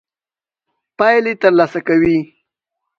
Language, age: Pashto, under 19